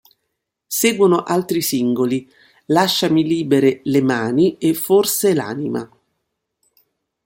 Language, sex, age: Italian, female, 60-69